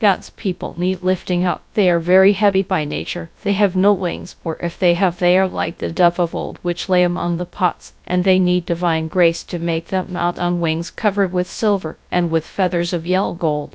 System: TTS, GradTTS